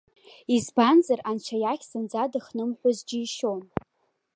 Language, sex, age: Abkhazian, female, under 19